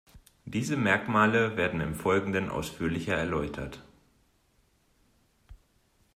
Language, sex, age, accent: German, male, 19-29, Deutschland Deutsch